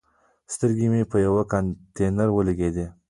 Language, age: Pashto, under 19